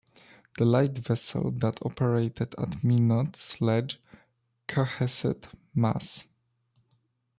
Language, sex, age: English, male, 19-29